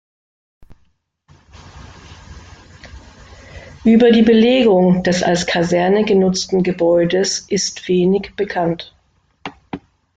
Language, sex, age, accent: German, female, 50-59, Deutschland Deutsch